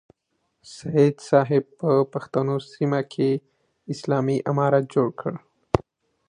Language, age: Pashto, 19-29